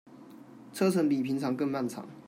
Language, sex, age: Chinese, male, 19-29